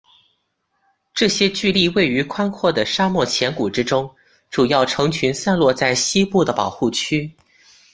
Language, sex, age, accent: Chinese, male, under 19, 出生地：江西省